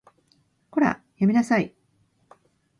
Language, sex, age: Japanese, female, 50-59